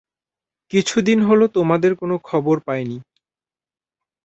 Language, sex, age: Bengali, male, 19-29